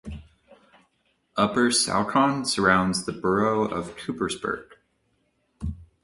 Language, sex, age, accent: English, male, 19-29, United States English